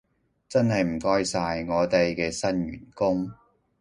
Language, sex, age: Cantonese, male, 30-39